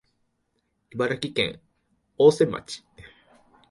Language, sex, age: Japanese, male, 19-29